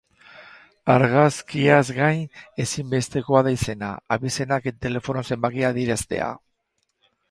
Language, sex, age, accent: Basque, male, 60-69, Erdialdekoa edo Nafarra (Gipuzkoa, Nafarroa)